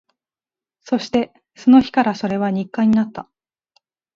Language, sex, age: Japanese, female, 19-29